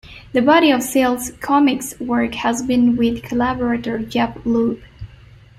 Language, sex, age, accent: English, female, 19-29, United States English